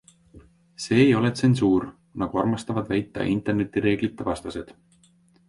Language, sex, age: Estonian, male, 19-29